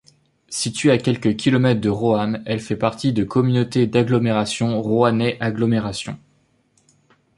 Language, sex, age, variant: French, male, 19-29, Français de métropole